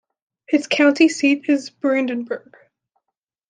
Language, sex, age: English, female, under 19